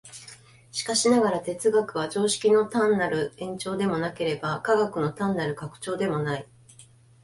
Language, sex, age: Japanese, female, 50-59